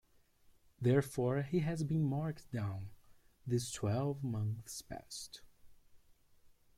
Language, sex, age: English, male, 30-39